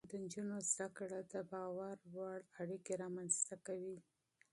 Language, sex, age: Pashto, female, 30-39